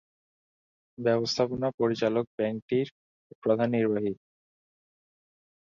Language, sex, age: Bengali, male, 19-29